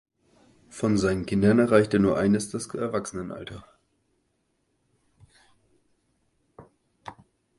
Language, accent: German, Deutschland Deutsch